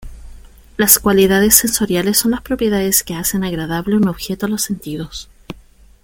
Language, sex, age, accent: Spanish, female, 19-29, Chileno: Chile, Cuyo